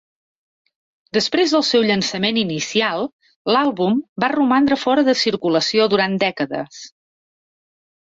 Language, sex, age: Catalan, female, 40-49